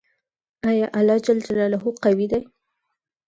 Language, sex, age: Pashto, female, 19-29